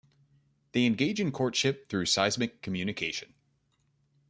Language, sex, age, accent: English, male, 30-39, United States English